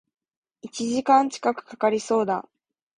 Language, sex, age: Japanese, female, 19-29